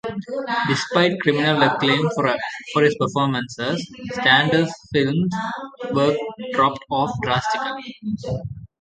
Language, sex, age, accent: English, male, 19-29, India and South Asia (India, Pakistan, Sri Lanka)